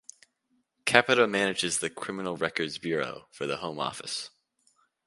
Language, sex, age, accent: English, male, under 19, United States English